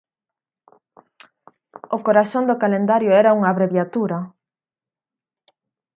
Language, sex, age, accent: Galician, female, 19-29, Atlántico (seseo e gheada); Normativo (estándar)